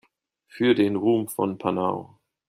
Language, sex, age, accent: German, male, 30-39, Deutschland Deutsch